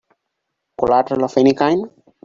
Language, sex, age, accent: English, male, 19-29, India and South Asia (India, Pakistan, Sri Lanka)